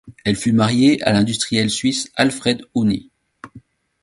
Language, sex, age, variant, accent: French, male, 40-49, Français d'Europe, Français de Belgique